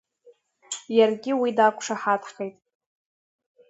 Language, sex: Abkhazian, female